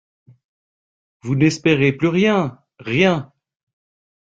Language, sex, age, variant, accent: French, male, 40-49, Français d'Europe, Français de Suisse